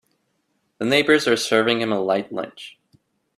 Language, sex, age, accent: English, male, 19-29, United States English